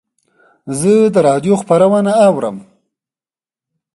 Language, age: Pashto, 19-29